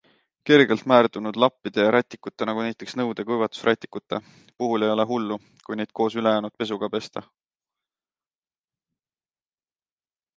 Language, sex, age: Estonian, male, 19-29